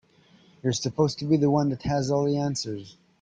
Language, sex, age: English, male, 19-29